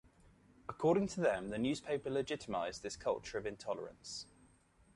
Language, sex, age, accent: English, male, 30-39, England English